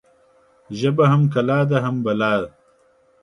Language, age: Pashto, 30-39